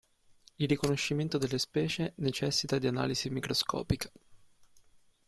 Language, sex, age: Italian, male, 19-29